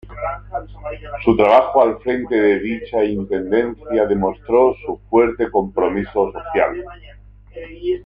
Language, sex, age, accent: Spanish, male, 40-49, España: Centro-Sur peninsular (Madrid, Toledo, Castilla-La Mancha)